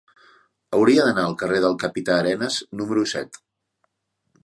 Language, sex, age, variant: Catalan, male, 50-59, Central